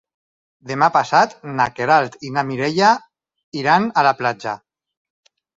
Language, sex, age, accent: Catalan, male, 40-49, valencià